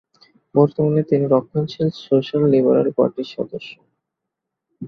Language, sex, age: Bengali, male, 19-29